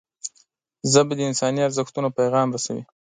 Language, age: Pashto, 19-29